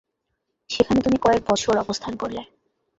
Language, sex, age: Bengali, female, 19-29